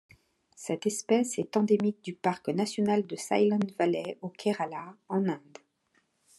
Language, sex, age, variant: French, female, 50-59, Français de métropole